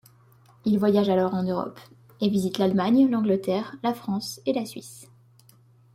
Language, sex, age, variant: French, female, 19-29, Français de métropole